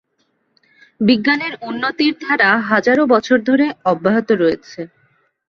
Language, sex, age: Bengali, female, 30-39